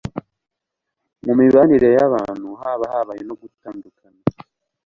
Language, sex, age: Kinyarwanda, male, 19-29